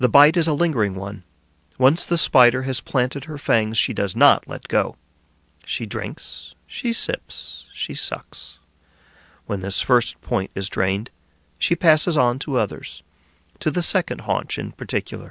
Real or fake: real